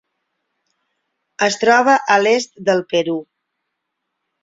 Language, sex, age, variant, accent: Catalan, female, 40-49, Balear, mallorquí; Palma